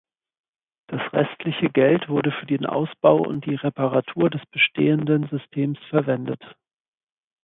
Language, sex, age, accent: German, male, 40-49, Deutschland Deutsch